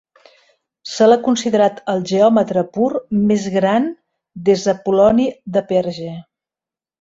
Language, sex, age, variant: Catalan, female, 50-59, Central